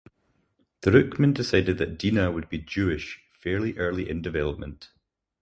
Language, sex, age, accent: English, male, 30-39, Scottish English